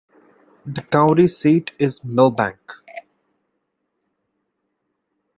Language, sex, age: English, male, 19-29